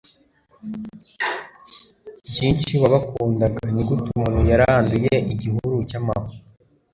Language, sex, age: Kinyarwanda, male, under 19